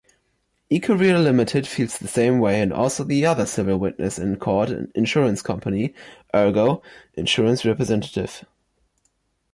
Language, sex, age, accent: English, male, under 19, United States English